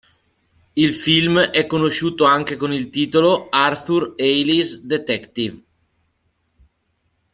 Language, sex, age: Italian, male, 30-39